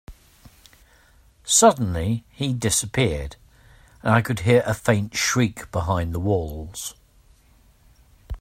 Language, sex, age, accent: English, male, 50-59, England English